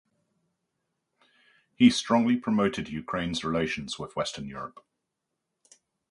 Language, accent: English, England English